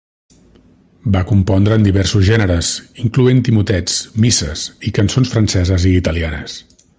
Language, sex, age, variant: Catalan, male, 40-49, Central